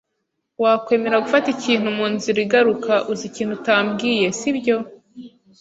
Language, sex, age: Kinyarwanda, female, 19-29